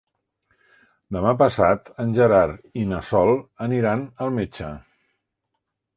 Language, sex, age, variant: Catalan, male, 60-69, Central